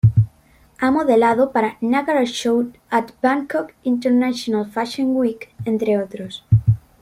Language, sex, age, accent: Spanish, female, under 19, España: Norte peninsular (Asturias, Castilla y León, Cantabria, País Vasco, Navarra, Aragón, La Rioja, Guadalajara, Cuenca)